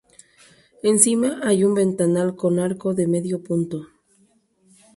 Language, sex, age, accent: Spanish, female, 30-39, México